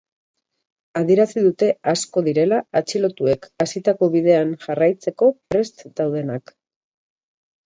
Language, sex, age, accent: Basque, female, 40-49, Erdialdekoa edo Nafarra (Gipuzkoa, Nafarroa)